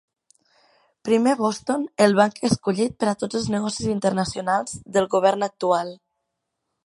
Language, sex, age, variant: Catalan, female, 19-29, Central